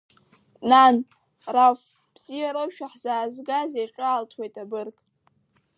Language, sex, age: Abkhazian, female, under 19